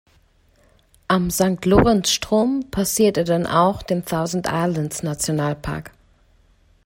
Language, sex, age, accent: German, female, 30-39, Deutschland Deutsch